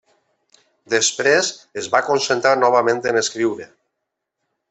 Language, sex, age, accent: Catalan, male, 50-59, valencià